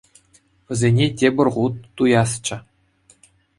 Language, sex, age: Chuvash, male, 19-29